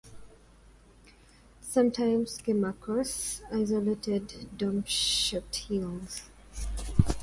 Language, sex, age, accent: English, female, 19-29, United States English